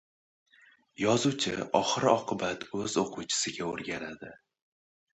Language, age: Uzbek, 19-29